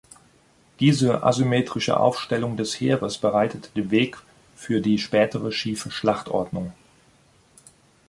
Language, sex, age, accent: German, male, 50-59, Deutschland Deutsch